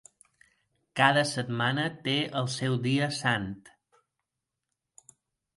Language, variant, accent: Catalan, Balear, mallorquí